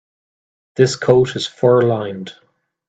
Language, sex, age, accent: English, male, 30-39, Irish English